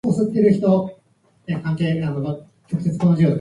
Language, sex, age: Japanese, female, 19-29